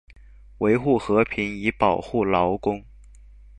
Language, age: Chinese, 19-29